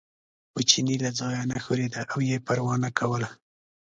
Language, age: Pashto, 19-29